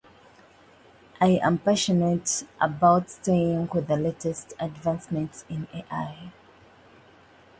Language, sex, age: English, female, 19-29